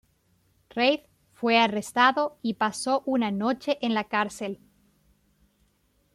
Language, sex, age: Spanish, female, 30-39